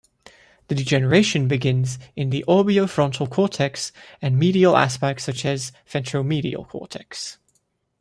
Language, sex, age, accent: English, male, 19-29, England English